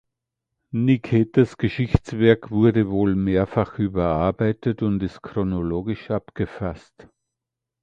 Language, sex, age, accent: German, male, 60-69, Österreichisches Deutsch